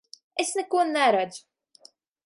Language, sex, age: Latvian, female, under 19